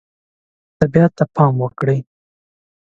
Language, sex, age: Pashto, male, 19-29